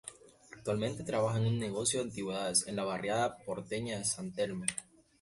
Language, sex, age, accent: Spanish, male, 19-29, América central